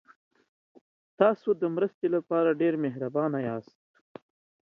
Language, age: Pashto, 30-39